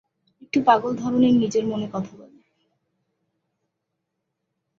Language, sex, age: Bengali, female, 19-29